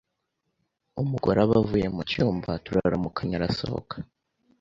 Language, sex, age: Kinyarwanda, male, under 19